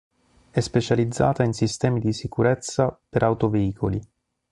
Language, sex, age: Italian, male, 40-49